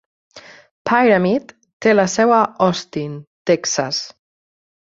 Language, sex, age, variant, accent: Catalan, female, 19-29, Nord-Occidental, Lleidatà